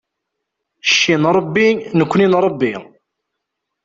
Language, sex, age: Kabyle, male, 19-29